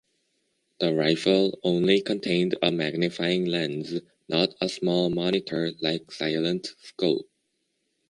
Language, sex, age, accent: English, male, under 19, United States English